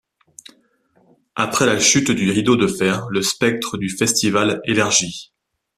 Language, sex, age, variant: French, male, 19-29, Français de métropole